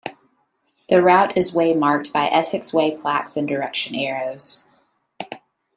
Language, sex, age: English, female, 19-29